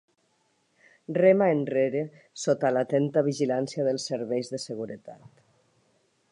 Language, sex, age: Catalan, female, 60-69